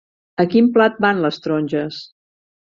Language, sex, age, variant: Catalan, female, 50-59, Central